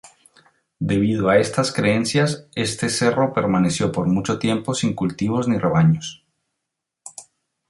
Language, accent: Spanish, Andino-Pacífico: Colombia, Perú, Ecuador, oeste de Bolivia y Venezuela andina